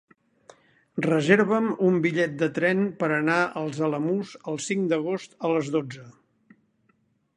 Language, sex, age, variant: Catalan, male, 70-79, Central